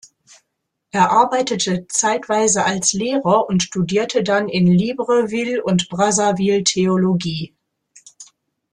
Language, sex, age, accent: German, female, 50-59, Deutschland Deutsch